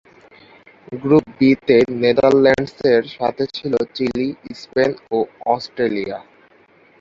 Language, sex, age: Bengali, male, 19-29